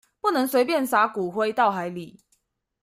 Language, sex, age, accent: Chinese, female, 19-29, 出生地：臺中市